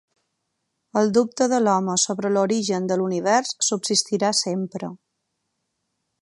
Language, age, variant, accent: Catalan, 30-39, Balear, balear; Palma